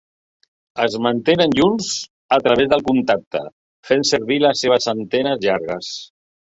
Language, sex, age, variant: Catalan, male, 60-69, Central